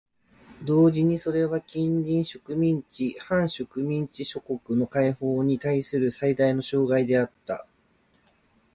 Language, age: Japanese, 30-39